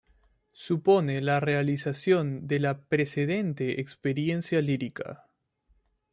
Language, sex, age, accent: Spanish, male, 30-39, Andino-Pacífico: Colombia, Perú, Ecuador, oeste de Bolivia y Venezuela andina